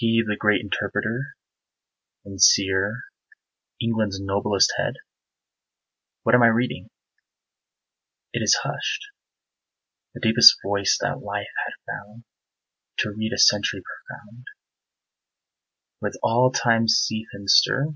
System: none